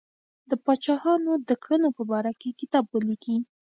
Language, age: Pashto, 19-29